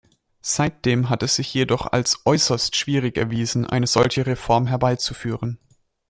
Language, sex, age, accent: German, male, 19-29, Deutschland Deutsch